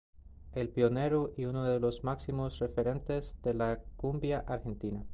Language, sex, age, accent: Spanish, male, 19-29, Andino-Pacífico: Colombia, Perú, Ecuador, oeste de Bolivia y Venezuela andina